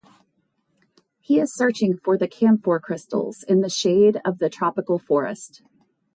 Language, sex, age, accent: English, female, 50-59, United States English